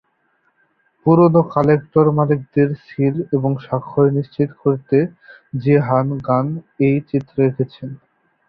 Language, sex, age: Bengali, male, under 19